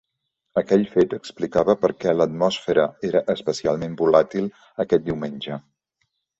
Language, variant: Catalan, Central